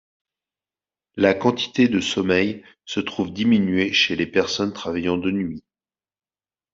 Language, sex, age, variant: French, male, 30-39, Français de métropole